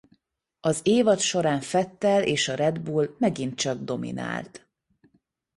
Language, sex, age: Hungarian, female, 30-39